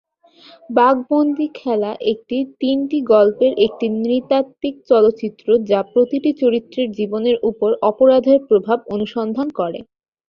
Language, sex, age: Bengali, female, 19-29